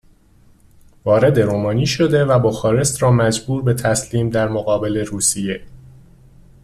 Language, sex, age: Persian, male, 19-29